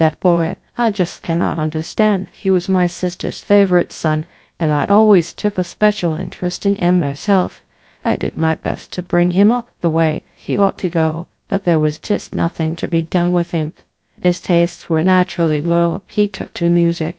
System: TTS, GlowTTS